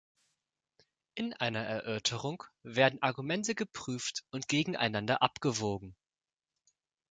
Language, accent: German, Deutschland Deutsch